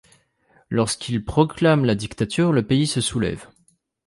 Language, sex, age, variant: French, male, 19-29, Français de métropole